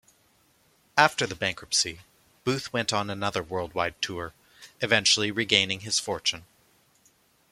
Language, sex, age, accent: English, male, 30-39, Canadian English